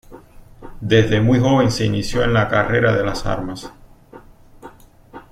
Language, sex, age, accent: Spanish, male, 30-39, Caribe: Cuba, Venezuela, Puerto Rico, República Dominicana, Panamá, Colombia caribeña, México caribeño, Costa del golfo de México